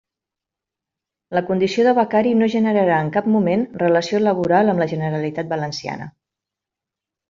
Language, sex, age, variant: Catalan, female, 50-59, Central